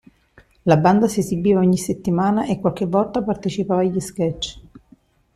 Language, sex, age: Italian, female, 50-59